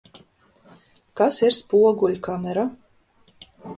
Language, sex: Latvian, female